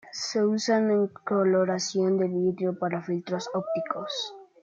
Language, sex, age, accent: Spanish, male, under 19, España: Norte peninsular (Asturias, Castilla y León, Cantabria, País Vasco, Navarra, Aragón, La Rioja, Guadalajara, Cuenca)